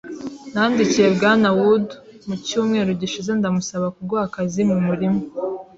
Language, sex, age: Kinyarwanda, female, 19-29